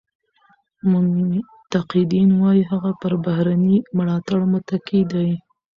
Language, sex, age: Pashto, female, 19-29